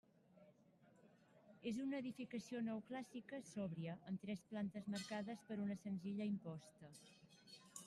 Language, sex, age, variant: Catalan, female, under 19, Central